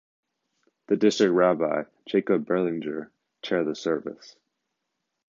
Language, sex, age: English, male, under 19